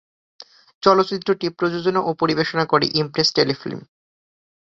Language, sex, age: Bengali, male, 19-29